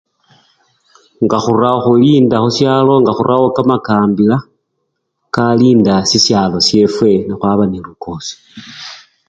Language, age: Luyia, 50-59